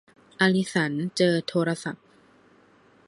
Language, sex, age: Thai, female, 19-29